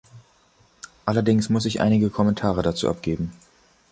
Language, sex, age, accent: German, male, under 19, Deutschland Deutsch